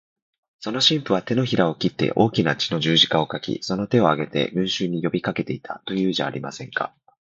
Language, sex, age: Japanese, male, 19-29